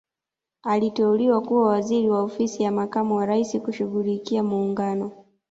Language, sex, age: Swahili, female, 19-29